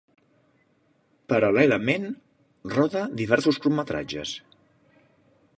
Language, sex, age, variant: Catalan, male, 40-49, Central